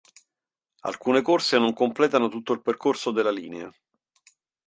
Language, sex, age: Italian, male, 50-59